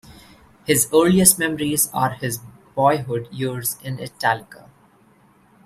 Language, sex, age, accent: English, male, 19-29, India and South Asia (India, Pakistan, Sri Lanka)